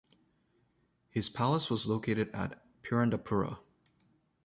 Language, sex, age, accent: English, male, 30-39, Canadian English